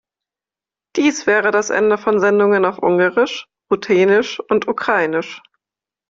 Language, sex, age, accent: German, female, 19-29, Deutschland Deutsch